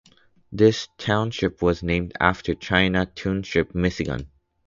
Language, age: English, 19-29